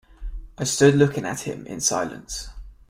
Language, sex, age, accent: English, male, 19-29, England English